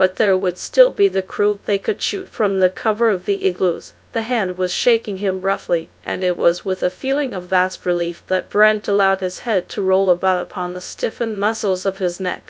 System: TTS, GradTTS